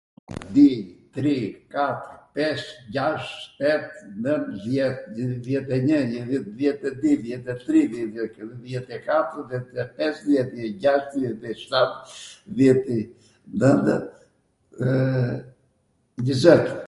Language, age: Arvanitika Albanian, 70-79